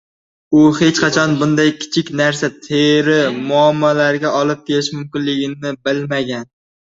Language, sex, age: Uzbek, male, under 19